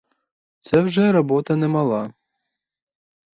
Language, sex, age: Ukrainian, male, 19-29